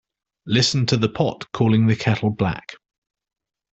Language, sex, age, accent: English, male, 40-49, England English